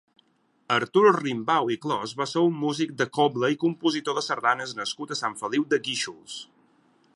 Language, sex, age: Catalan, male, 40-49